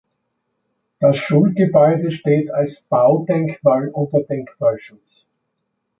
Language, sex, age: German, male, 70-79